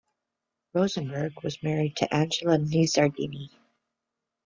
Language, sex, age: English, female, 50-59